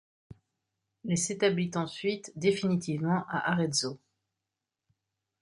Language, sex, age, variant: French, female, 40-49, Français de métropole